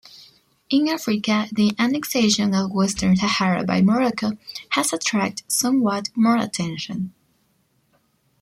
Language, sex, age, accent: English, female, 19-29, United States English